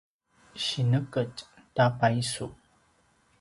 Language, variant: Paiwan, pinayuanan a kinaikacedasan (東排灣語)